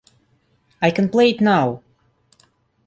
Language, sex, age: English, male, under 19